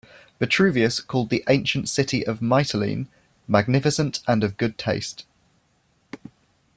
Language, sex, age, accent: English, male, 19-29, England English